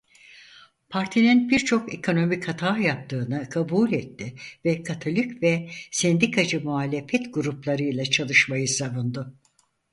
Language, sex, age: Turkish, female, 80-89